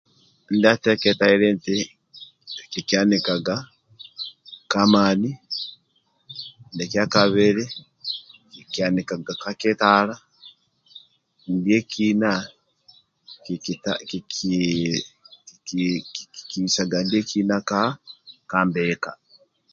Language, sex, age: Amba (Uganda), male, 50-59